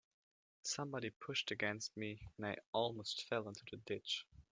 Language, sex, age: English, male, under 19